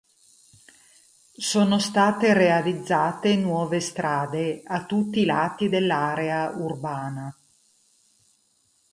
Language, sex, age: Italian, female, 40-49